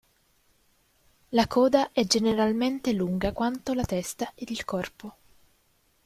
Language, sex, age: Italian, female, 19-29